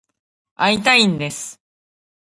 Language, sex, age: Japanese, female, under 19